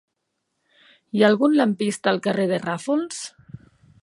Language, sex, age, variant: Catalan, female, 30-39, Central